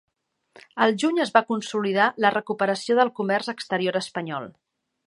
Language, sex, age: Catalan, female, 50-59